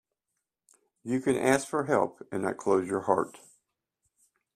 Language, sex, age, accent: English, male, 50-59, United States English